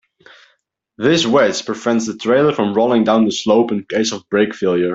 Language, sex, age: English, male, under 19